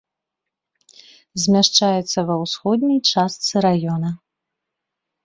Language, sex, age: Belarusian, female, 30-39